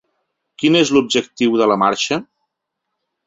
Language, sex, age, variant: Catalan, male, 40-49, Central